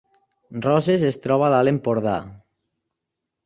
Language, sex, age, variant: Catalan, male, 30-39, Nord-Occidental